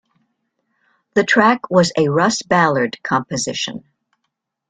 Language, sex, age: English, female, 60-69